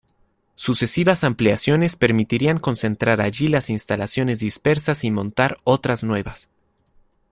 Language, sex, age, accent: Spanish, male, 30-39, México